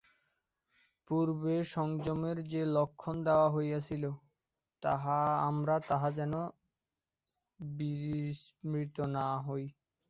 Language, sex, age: Bengali, male, 19-29